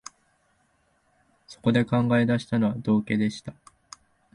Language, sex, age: Japanese, male, 19-29